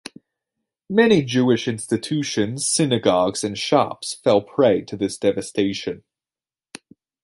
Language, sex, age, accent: English, male, 19-29, United States English